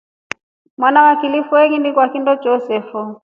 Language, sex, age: Rombo, female, 40-49